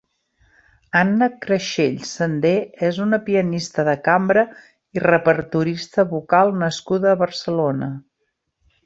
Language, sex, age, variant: Catalan, female, 50-59, Central